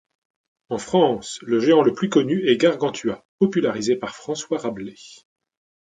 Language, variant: French, Français de métropole